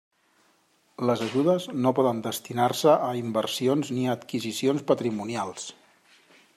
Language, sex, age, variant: Catalan, male, 40-49, Central